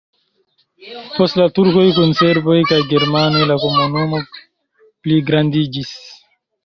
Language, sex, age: Esperanto, male, 19-29